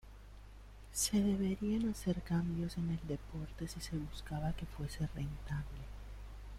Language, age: Spanish, 19-29